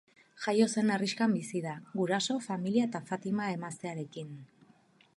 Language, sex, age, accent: Basque, female, 40-49, Erdialdekoa edo Nafarra (Gipuzkoa, Nafarroa)